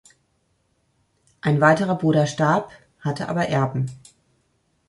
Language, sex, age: German, female, 40-49